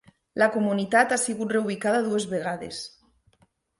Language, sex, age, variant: Catalan, female, 40-49, Nord-Occidental